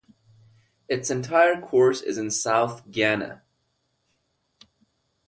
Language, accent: English, United States English